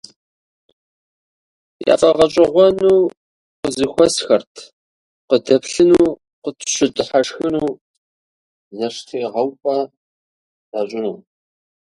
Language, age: Kabardian, 19-29